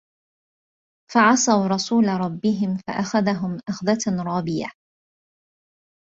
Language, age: Arabic, 30-39